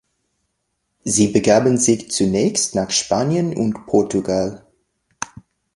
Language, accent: German, Amerikanisches Deutsch